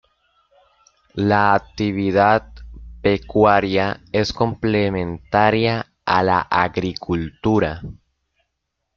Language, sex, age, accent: Spanish, male, 19-29, Andino-Pacífico: Colombia, Perú, Ecuador, oeste de Bolivia y Venezuela andina